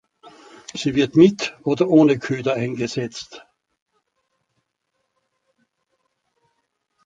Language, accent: German, Österreichisches Deutsch